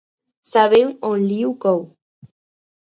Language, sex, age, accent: Catalan, female, under 19, aprenent (recent, des del castellà)